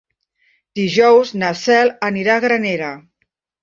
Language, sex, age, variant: Catalan, female, 50-59, Central